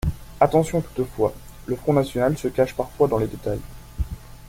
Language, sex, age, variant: French, male, 19-29, Français de métropole